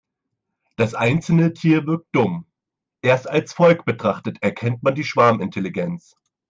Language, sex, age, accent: German, male, 30-39, Deutschland Deutsch